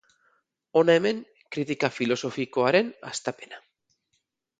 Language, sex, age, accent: Basque, male, 40-49, Mendebalekoa (Araba, Bizkaia, Gipuzkoako mendebaleko herri batzuk)